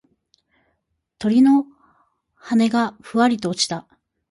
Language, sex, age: Japanese, female, 30-39